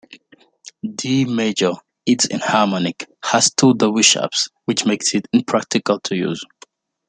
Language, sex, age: English, male, 19-29